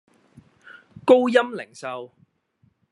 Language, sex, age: Cantonese, male, 30-39